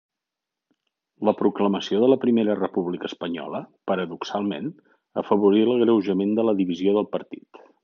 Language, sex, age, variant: Catalan, male, 50-59, Central